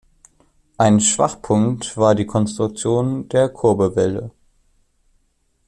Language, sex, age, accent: German, male, under 19, Deutschland Deutsch